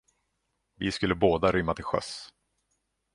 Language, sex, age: Swedish, male, 30-39